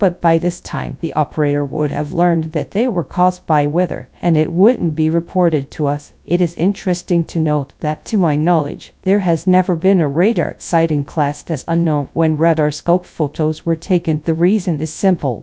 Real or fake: fake